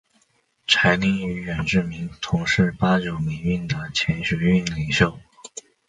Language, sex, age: Chinese, male, under 19